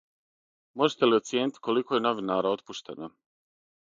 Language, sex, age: Serbian, male, 30-39